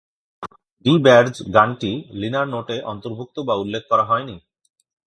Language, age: Bengali, 30-39